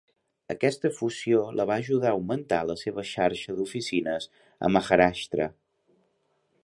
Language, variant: Catalan, Balear